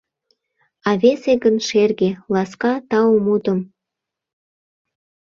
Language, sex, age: Mari, female, 19-29